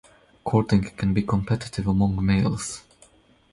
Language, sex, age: English, male, 30-39